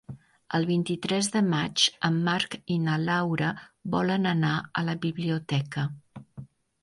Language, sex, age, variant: Catalan, female, 50-59, Septentrional